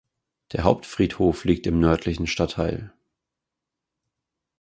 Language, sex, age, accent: German, male, 30-39, Deutschland Deutsch